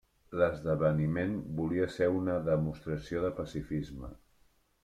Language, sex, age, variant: Catalan, male, 40-49, Central